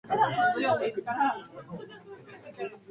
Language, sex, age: Japanese, female, 19-29